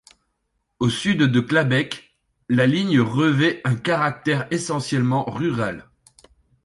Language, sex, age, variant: French, male, 30-39, Français de métropole